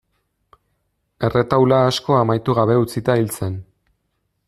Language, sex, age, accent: Basque, male, 30-39, Erdialdekoa edo Nafarra (Gipuzkoa, Nafarroa)